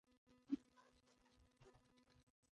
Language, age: English, 19-29